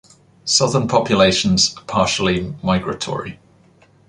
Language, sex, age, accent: English, male, 19-29, England English